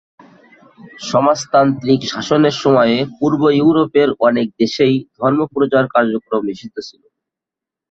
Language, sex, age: Bengali, male, under 19